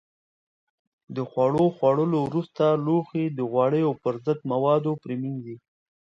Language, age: Pashto, 30-39